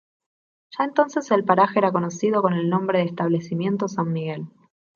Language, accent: Spanish, Rioplatense: Argentina, Uruguay, este de Bolivia, Paraguay